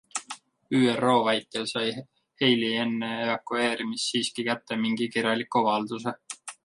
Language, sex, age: Estonian, male, 19-29